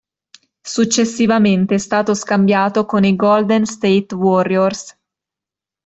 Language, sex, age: Italian, female, 19-29